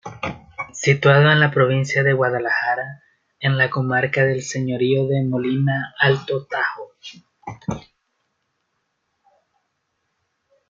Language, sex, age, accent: Spanish, male, 19-29, América central